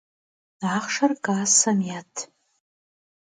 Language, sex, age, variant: Kabardian, female, 50-59, Адыгэбзэ (Къэбэрдей, Кирил, псоми зэдай)